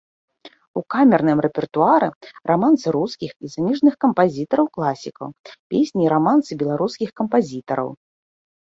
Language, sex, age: Belarusian, female, 30-39